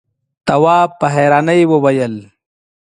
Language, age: Pashto, 19-29